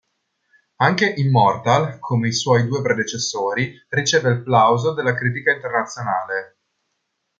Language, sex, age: Italian, male, 30-39